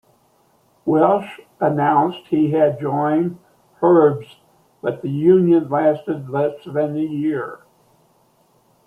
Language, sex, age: English, male, 70-79